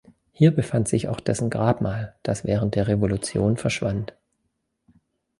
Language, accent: German, Deutschland Deutsch